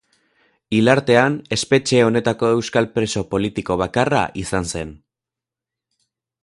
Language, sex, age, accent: Basque, male, 19-29, Mendebalekoa (Araba, Bizkaia, Gipuzkoako mendebaleko herri batzuk)